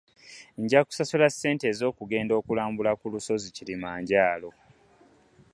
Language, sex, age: Ganda, male, 30-39